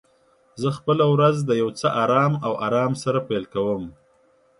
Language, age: Pashto, 30-39